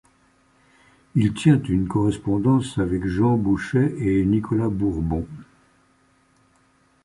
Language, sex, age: French, male, 70-79